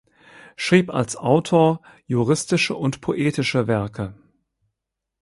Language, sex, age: German, male, 50-59